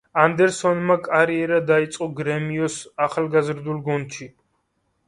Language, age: Georgian, 19-29